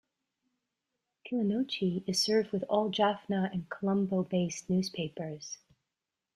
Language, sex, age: English, female, 50-59